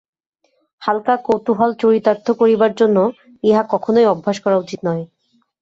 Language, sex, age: Bengali, female, 30-39